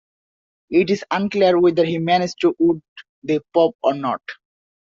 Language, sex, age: English, male, under 19